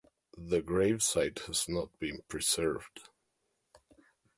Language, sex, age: English, male, 40-49